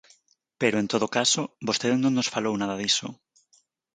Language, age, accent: Galician, 19-29, Normativo (estándar)